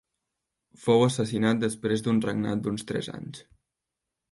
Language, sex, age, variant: Catalan, male, 19-29, Central